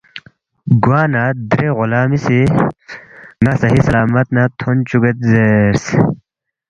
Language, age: Balti, 19-29